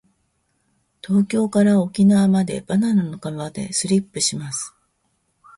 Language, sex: Japanese, female